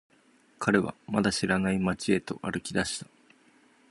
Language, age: Japanese, 30-39